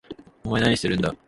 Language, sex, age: Japanese, male, 19-29